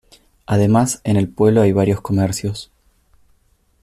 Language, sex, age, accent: Spanish, male, 19-29, Rioplatense: Argentina, Uruguay, este de Bolivia, Paraguay